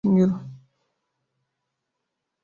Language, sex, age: Bengali, male, 19-29